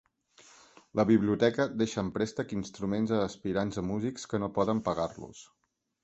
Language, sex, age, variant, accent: Catalan, male, 40-49, Central, gironí